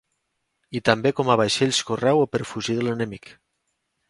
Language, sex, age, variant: Catalan, male, 30-39, Nord-Occidental